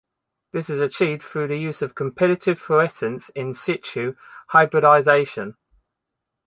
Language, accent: English, England English